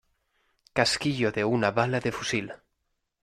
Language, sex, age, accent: Spanish, male, 19-29, España: Centro-Sur peninsular (Madrid, Toledo, Castilla-La Mancha)